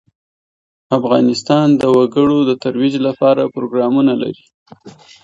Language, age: Pashto, 30-39